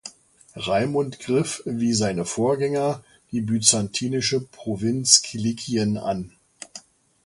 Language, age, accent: German, 50-59, Deutschland Deutsch